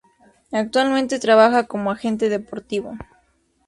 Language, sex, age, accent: Spanish, female, 19-29, México